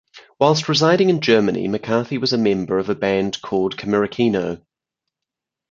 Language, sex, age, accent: English, male, 30-39, England English; New Zealand English